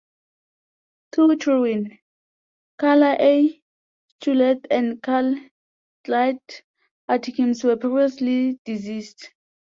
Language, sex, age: English, female, 19-29